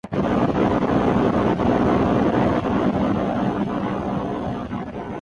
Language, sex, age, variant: Catalan, male, 50-59, Central